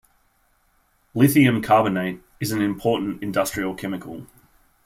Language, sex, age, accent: English, male, 30-39, Australian English